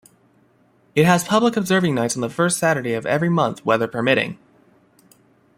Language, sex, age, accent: English, male, under 19, United States English